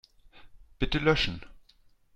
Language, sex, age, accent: German, male, 40-49, Deutschland Deutsch